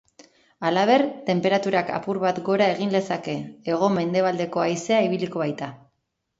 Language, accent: Basque, Erdialdekoa edo Nafarra (Gipuzkoa, Nafarroa)